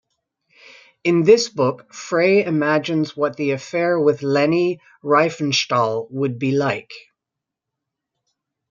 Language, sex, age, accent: English, female, 50-59, Canadian English